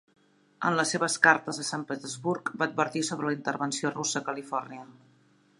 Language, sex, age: Catalan, female, 40-49